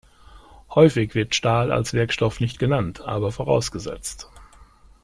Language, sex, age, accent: German, male, 60-69, Deutschland Deutsch